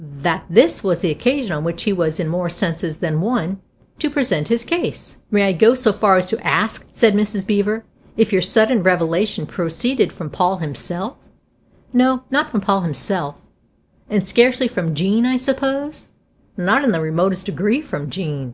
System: none